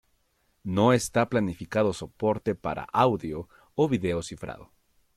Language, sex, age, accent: Spanish, male, 19-29, México